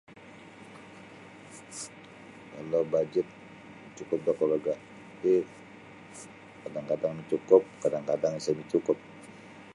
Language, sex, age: Sabah Bisaya, male, 40-49